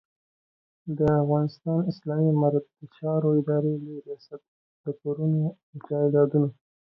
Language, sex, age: Pashto, male, 19-29